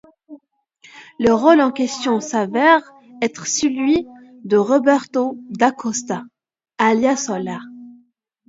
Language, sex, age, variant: French, female, under 19, Français de métropole